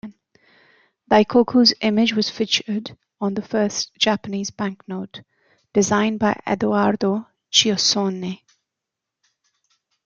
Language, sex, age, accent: English, female, 40-49, England English